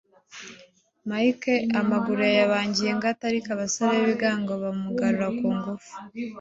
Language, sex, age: Kinyarwanda, female, 19-29